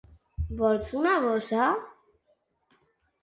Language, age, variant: Catalan, under 19, Central